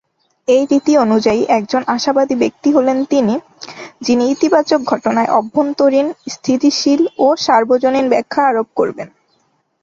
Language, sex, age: Bengali, female, under 19